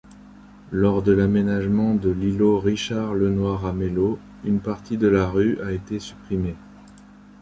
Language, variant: French, Français de métropole